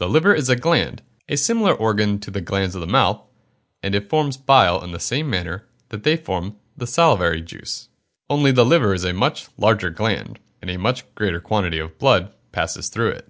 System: none